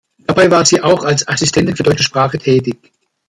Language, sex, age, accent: German, male, 60-69, Deutschland Deutsch